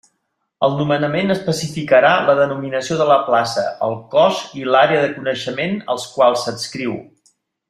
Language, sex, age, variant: Catalan, male, 50-59, Central